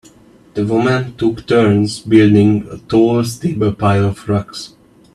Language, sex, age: English, male, 19-29